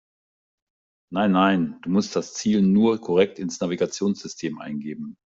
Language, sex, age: German, male, 50-59